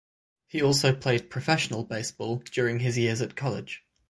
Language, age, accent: English, 19-29, England English; Northern English